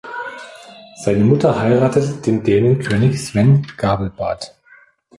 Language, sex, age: German, male, 40-49